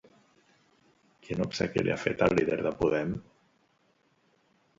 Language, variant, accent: Catalan, Central, central